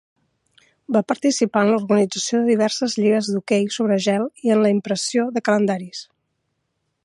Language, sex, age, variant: Catalan, female, 50-59, Central